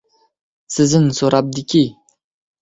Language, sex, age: Uzbek, male, under 19